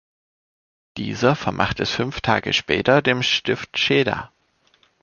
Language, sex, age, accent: German, male, 30-39, Deutschland Deutsch